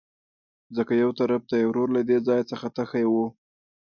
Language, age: Pashto, 30-39